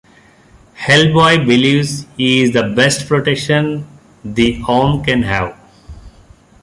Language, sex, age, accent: English, male, 50-59, India and South Asia (India, Pakistan, Sri Lanka)